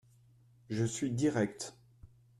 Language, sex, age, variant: French, male, 40-49, Français de métropole